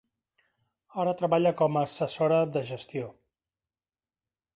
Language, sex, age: Catalan, male, 30-39